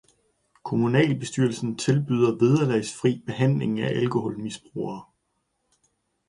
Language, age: Danish, 40-49